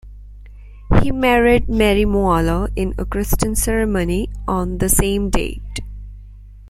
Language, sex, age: English, female, 19-29